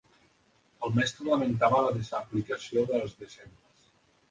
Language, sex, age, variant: Catalan, male, 50-59, Central